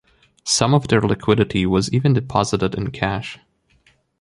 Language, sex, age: English, male, 19-29